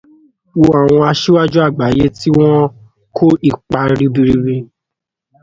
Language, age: Yoruba, 19-29